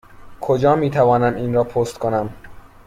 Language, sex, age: Persian, male, 19-29